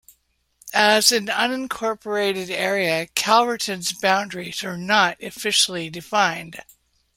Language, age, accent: English, 60-69, United States English